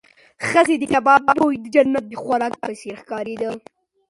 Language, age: Pashto, 19-29